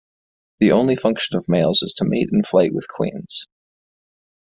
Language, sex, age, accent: English, male, 19-29, United States English